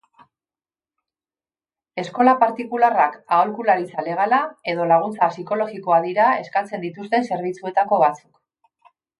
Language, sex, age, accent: Basque, female, 50-59, Mendebalekoa (Araba, Bizkaia, Gipuzkoako mendebaleko herri batzuk)